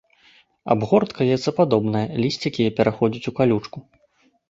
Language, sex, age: Belarusian, male, 30-39